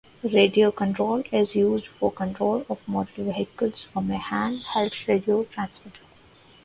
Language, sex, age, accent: English, female, 19-29, India and South Asia (India, Pakistan, Sri Lanka)